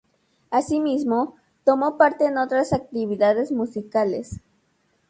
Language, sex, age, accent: Spanish, female, 19-29, México